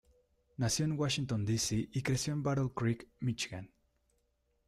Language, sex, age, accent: Spanish, male, 19-29, México